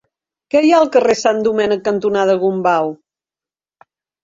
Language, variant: Catalan, Central